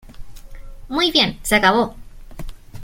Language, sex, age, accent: Spanish, female, 19-29, Chileno: Chile, Cuyo